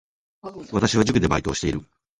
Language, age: Japanese, 40-49